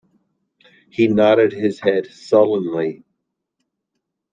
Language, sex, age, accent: English, male, 50-59, United States English